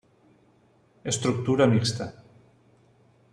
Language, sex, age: Catalan, male, 40-49